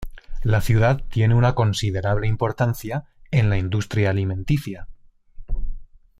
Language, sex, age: Spanish, male, 40-49